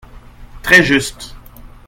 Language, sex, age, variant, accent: French, male, 40-49, Français d'Amérique du Nord, Français du Canada